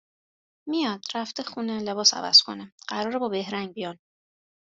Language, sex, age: Persian, female, 30-39